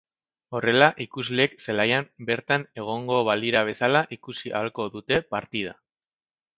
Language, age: Basque, 90+